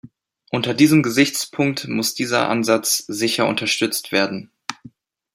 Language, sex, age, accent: German, male, under 19, Deutschland Deutsch